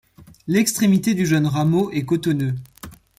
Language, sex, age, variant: French, male, under 19, Français de métropole